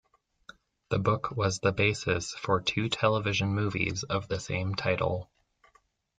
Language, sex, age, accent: English, male, 19-29, United States English